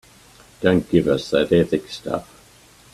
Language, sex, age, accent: English, male, 80-89, Australian English